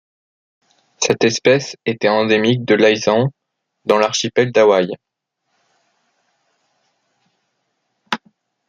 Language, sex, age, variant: French, male, 19-29, Français de métropole